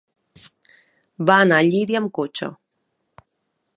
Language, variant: Catalan, Central